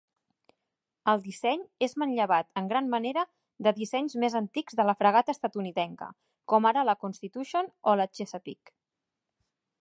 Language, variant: Catalan, Central